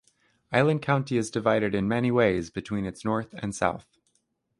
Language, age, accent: English, 30-39, United States English